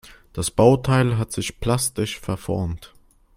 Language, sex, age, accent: German, male, 19-29, Deutschland Deutsch